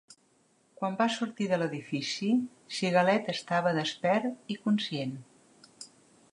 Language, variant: Catalan, Central